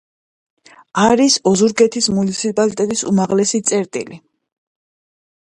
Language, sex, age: Georgian, female, 30-39